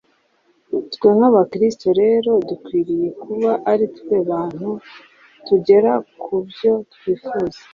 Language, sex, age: Kinyarwanda, female, 19-29